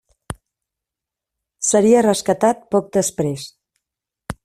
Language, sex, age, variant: Catalan, female, 40-49, Central